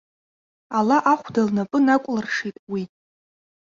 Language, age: Abkhazian, 19-29